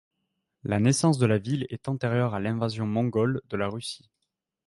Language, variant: French, Français de métropole